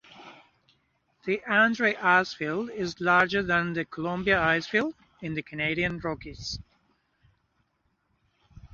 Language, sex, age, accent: English, male, 30-39, Australian English